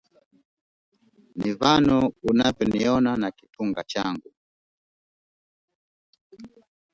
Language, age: Swahili, 30-39